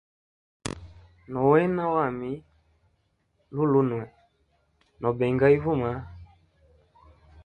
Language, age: Hemba, 19-29